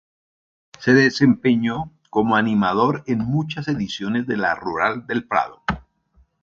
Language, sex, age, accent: Spanish, male, 60-69, Andino-Pacífico: Colombia, Perú, Ecuador, oeste de Bolivia y Venezuela andina